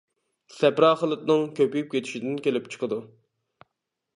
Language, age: Uyghur, 30-39